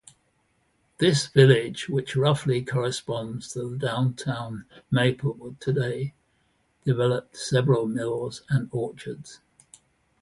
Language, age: English, 80-89